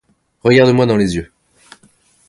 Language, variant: French, Français de métropole